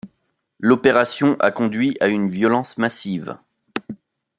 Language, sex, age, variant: French, male, 30-39, Français de métropole